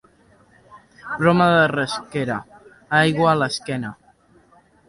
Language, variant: Catalan, Central